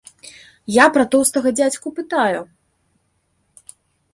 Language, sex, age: Belarusian, female, 30-39